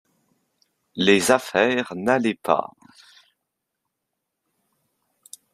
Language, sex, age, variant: French, male, under 19, Français de métropole